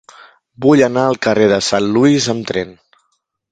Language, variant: Catalan, Central